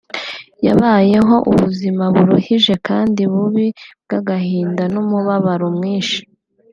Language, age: Kinyarwanda, 19-29